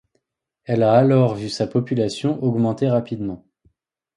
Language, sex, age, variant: French, male, 19-29, Français de métropole